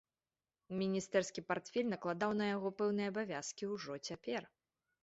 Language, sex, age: Belarusian, female, 30-39